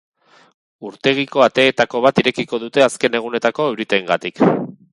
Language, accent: Basque, Erdialdekoa edo Nafarra (Gipuzkoa, Nafarroa)